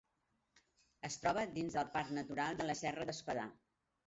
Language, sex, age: Catalan, female, 60-69